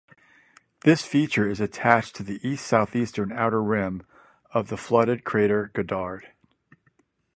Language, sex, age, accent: English, male, 60-69, United States English